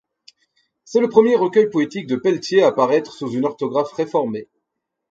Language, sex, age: French, male, 30-39